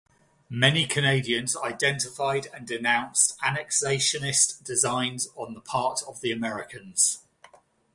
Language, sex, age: English, male, 40-49